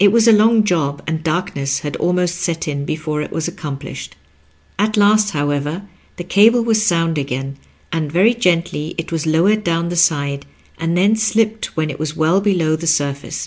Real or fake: real